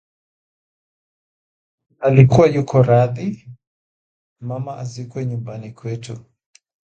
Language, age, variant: Swahili, 40-49, Kiswahili cha Bara ya Kenya